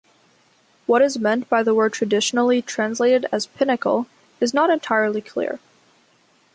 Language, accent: English, Canadian English